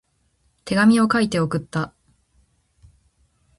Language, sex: Japanese, female